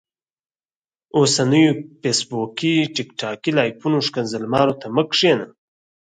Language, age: Pashto, 19-29